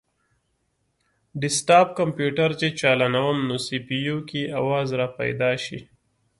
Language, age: Pashto, 19-29